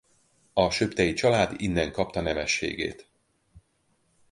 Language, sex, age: Hungarian, male, 40-49